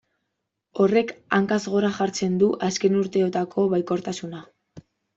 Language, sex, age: Basque, female, 19-29